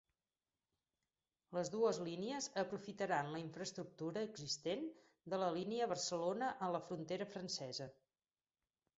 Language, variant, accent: Catalan, Central, central